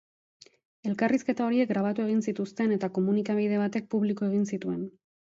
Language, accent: Basque, Erdialdekoa edo Nafarra (Gipuzkoa, Nafarroa)